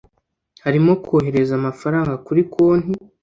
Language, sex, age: Kinyarwanda, male, under 19